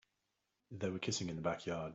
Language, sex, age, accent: English, male, 30-39, Australian English